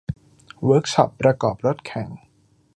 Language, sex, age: Thai, male, 19-29